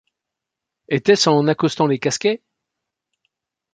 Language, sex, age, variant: French, male, 60-69, Français de métropole